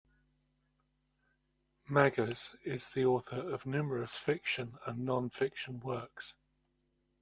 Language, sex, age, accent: English, male, 50-59, England English